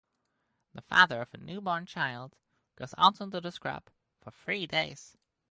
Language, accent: English, United States English